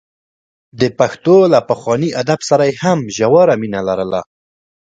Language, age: Pashto, 19-29